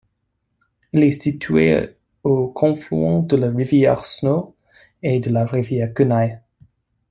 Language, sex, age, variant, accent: French, male, 19-29, Français d'Europe, Français du Royaume-Uni